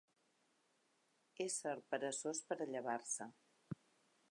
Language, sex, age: Catalan, female, 50-59